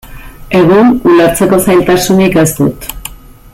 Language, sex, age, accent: Basque, female, 40-49, Erdialdekoa edo Nafarra (Gipuzkoa, Nafarroa)